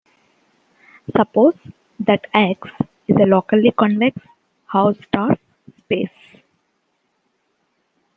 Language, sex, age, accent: English, female, 19-29, United States English